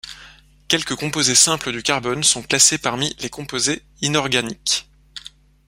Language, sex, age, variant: French, male, 30-39, Français de métropole